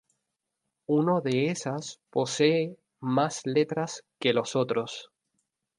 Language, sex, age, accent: Spanish, male, 19-29, España: Islas Canarias